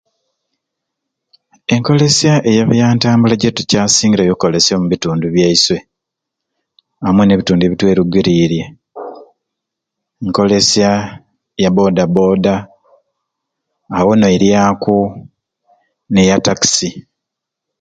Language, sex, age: Ruuli, male, 40-49